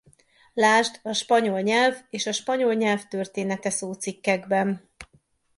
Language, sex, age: Hungarian, female, 40-49